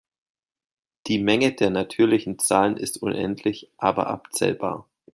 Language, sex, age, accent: German, male, 30-39, Deutschland Deutsch